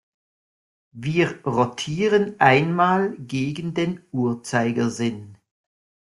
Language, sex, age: German, male, 40-49